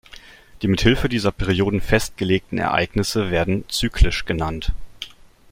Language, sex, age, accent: German, male, 19-29, Deutschland Deutsch